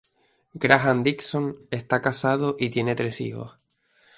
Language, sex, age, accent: Spanish, male, 19-29, España: Islas Canarias